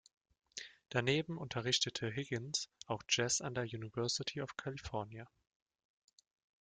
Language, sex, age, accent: German, male, 19-29, Deutschland Deutsch